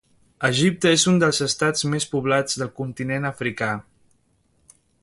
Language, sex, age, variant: Catalan, male, 19-29, Central